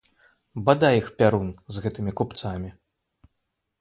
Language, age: Belarusian, 30-39